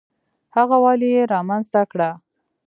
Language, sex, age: Pashto, female, 19-29